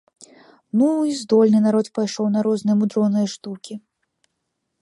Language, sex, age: Belarusian, female, under 19